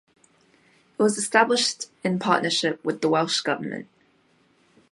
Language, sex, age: English, female, 19-29